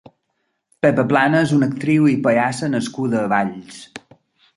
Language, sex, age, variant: Catalan, male, 40-49, Balear